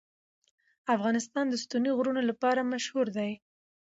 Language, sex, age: Pashto, female, 19-29